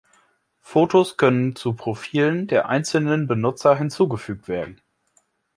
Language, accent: German, Deutschland Deutsch